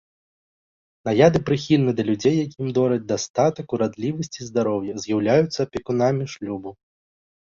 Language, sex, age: Belarusian, male, 19-29